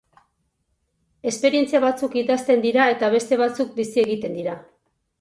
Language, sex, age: Basque, female, 50-59